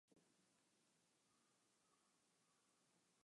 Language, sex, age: English, female, 19-29